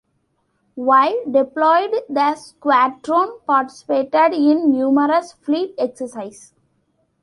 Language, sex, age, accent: English, female, under 19, India and South Asia (India, Pakistan, Sri Lanka)